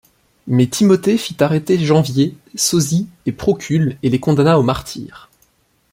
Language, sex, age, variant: French, male, 19-29, Français de métropole